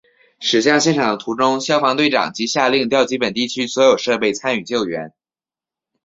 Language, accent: Chinese, 出生地：辽宁省